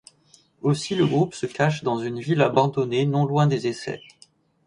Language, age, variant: French, 19-29, Français de métropole